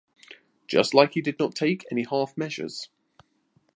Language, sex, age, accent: English, male, 40-49, England English